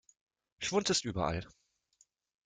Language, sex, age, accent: German, male, 30-39, Deutschland Deutsch